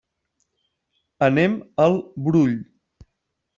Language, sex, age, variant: Catalan, male, 19-29, Central